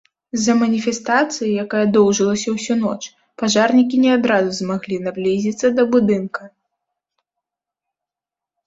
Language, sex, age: Belarusian, female, under 19